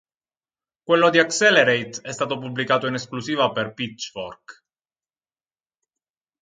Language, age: Italian, 19-29